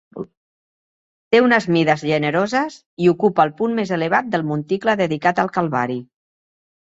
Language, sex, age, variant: Catalan, male, 60-69, Balear